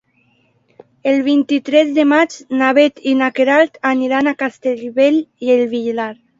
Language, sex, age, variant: Catalan, female, under 19, Alacantí